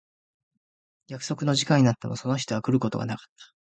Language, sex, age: Japanese, male, 19-29